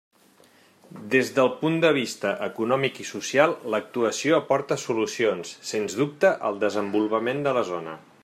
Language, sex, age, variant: Catalan, male, 40-49, Central